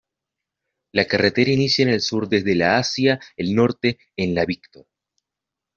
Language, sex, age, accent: Spanish, male, under 19, Andino-Pacífico: Colombia, Perú, Ecuador, oeste de Bolivia y Venezuela andina